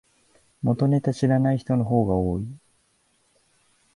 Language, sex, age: Japanese, male, 19-29